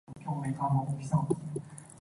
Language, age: Cantonese, 19-29